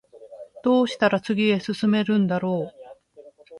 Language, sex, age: Japanese, female, 50-59